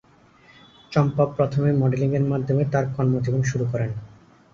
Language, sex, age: Bengali, male, 30-39